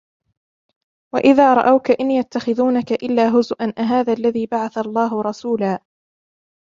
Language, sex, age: Arabic, female, 19-29